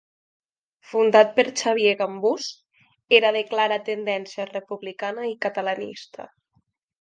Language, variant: Catalan, Nord-Occidental